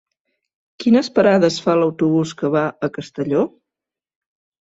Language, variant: Catalan, Central